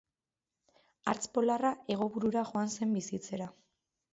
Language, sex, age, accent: Basque, female, 19-29, Mendebalekoa (Araba, Bizkaia, Gipuzkoako mendebaleko herri batzuk)